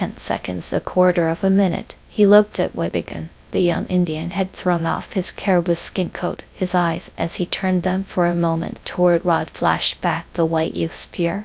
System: TTS, GradTTS